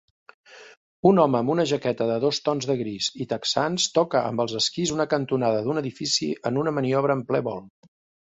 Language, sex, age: Catalan, male, 50-59